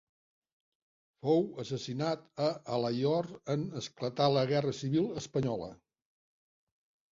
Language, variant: Catalan, Central